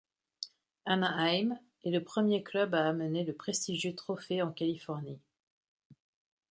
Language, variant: French, Français de métropole